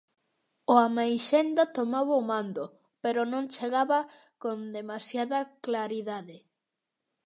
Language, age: Galician, under 19